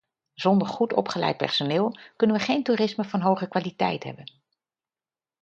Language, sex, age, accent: Dutch, female, 50-59, Nederlands Nederlands